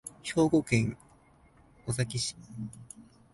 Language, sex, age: Japanese, male, 19-29